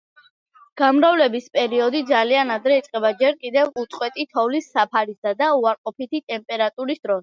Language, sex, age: Georgian, female, under 19